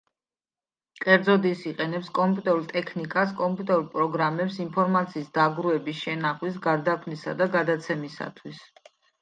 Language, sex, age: Georgian, female, 40-49